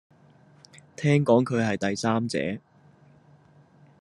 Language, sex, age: Cantonese, male, 19-29